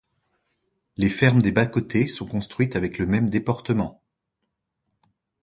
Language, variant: French, Français de métropole